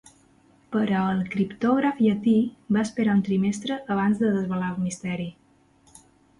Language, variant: Catalan, Balear